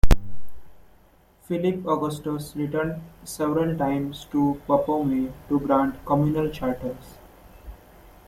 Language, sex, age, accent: English, male, 19-29, India and South Asia (India, Pakistan, Sri Lanka)